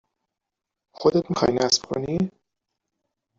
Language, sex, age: Persian, male, 30-39